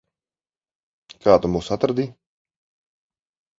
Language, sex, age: Latvian, male, 40-49